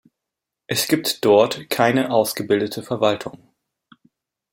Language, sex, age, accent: German, male, 30-39, Deutschland Deutsch